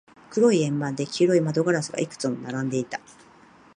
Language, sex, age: Japanese, female, 50-59